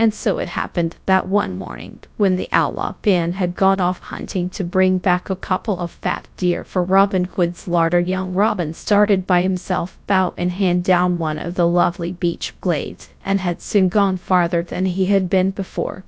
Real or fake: fake